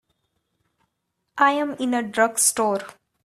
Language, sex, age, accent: English, female, 19-29, India and South Asia (India, Pakistan, Sri Lanka)